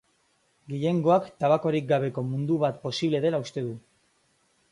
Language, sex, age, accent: Basque, male, under 19, Mendebalekoa (Araba, Bizkaia, Gipuzkoako mendebaleko herri batzuk)